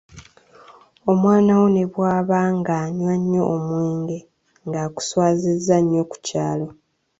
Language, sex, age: Ganda, female, 19-29